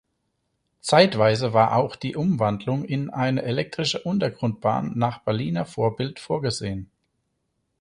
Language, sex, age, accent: German, male, 40-49, Deutschland Deutsch